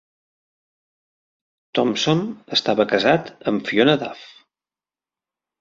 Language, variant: Catalan, Central